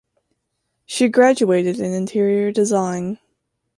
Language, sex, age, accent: English, female, under 19, United States English